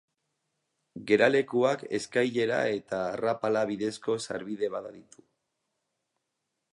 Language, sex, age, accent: Basque, male, 30-39, Mendebalekoa (Araba, Bizkaia, Gipuzkoako mendebaleko herri batzuk)